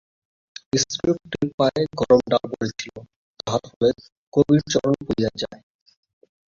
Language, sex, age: Bengali, male, 19-29